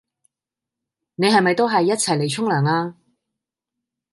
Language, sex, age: Cantonese, female, 40-49